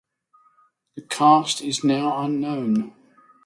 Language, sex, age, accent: English, male, 80-89, England English